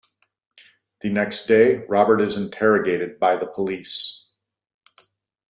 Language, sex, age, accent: English, male, 50-59, United States English